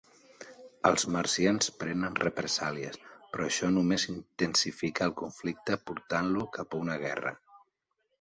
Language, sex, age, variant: Catalan, male, 50-59, Central